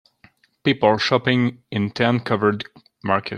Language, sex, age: English, male, 30-39